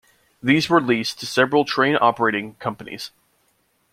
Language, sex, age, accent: English, male, 19-29, United States English